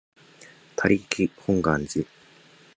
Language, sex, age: Japanese, male, 30-39